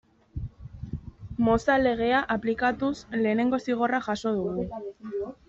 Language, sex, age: Basque, female, 19-29